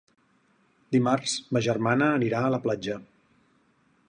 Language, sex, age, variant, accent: Catalan, male, 40-49, Central, central